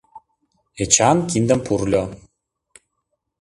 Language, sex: Mari, male